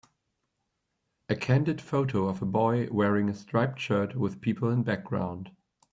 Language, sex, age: English, male, 30-39